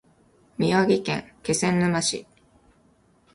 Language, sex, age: Japanese, female, 19-29